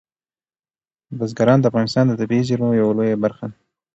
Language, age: Pashto, 19-29